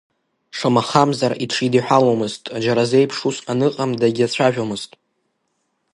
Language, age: Abkhazian, under 19